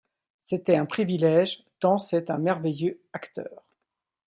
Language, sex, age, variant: French, male, 50-59, Français de métropole